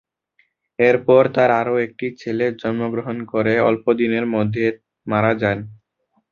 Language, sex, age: Bengali, male, 19-29